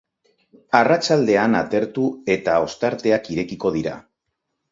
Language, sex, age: Basque, male, 40-49